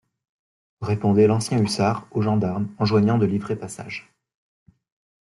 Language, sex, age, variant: French, male, 19-29, Français de métropole